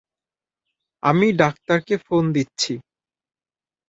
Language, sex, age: Bengali, male, 19-29